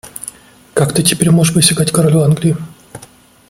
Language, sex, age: Russian, male, 19-29